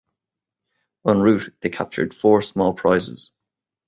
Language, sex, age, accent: English, male, 30-39, Irish English